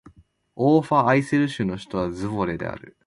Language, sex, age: Japanese, male, 19-29